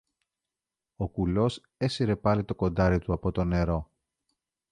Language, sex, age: Greek, male, 40-49